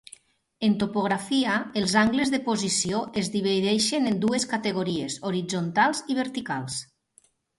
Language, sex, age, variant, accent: Catalan, female, 40-49, Nord-Occidental, nord-occidental